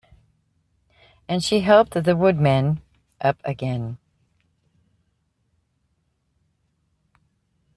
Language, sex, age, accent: English, female, 50-59, United States English